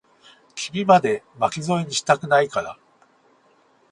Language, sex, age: Japanese, male, 40-49